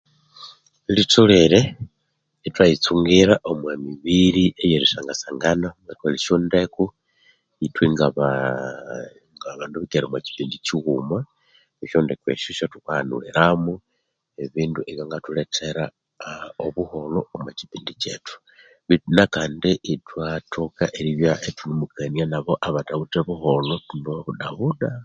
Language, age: Konzo, 50-59